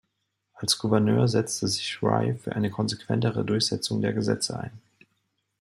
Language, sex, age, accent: German, male, 30-39, Deutschland Deutsch